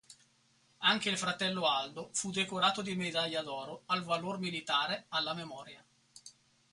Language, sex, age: Italian, male, 40-49